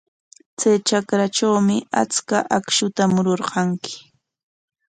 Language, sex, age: Corongo Ancash Quechua, female, 30-39